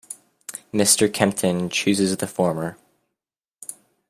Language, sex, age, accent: English, male, under 19, United States English